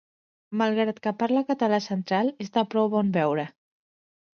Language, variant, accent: Catalan, Central, central